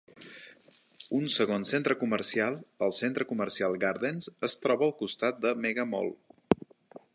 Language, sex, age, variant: Catalan, male, 40-49, Central